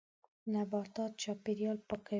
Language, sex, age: Pashto, female, 19-29